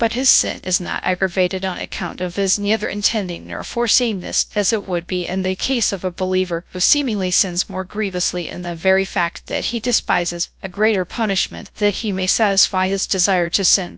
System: TTS, GradTTS